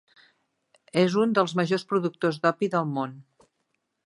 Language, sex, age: Catalan, female, 50-59